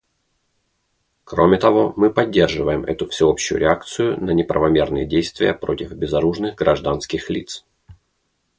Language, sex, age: Russian, male, 30-39